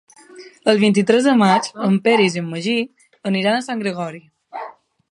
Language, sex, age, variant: Catalan, female, 19-29, Balear